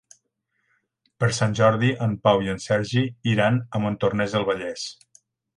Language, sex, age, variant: Catalan, male, 60-69, Septentrional